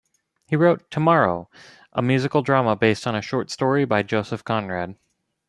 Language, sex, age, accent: English, male, 19-29, United States English